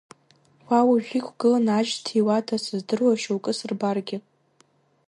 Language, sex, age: Abkhazian, female, under 19